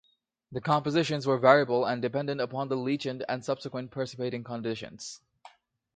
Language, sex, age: English, male, 19-29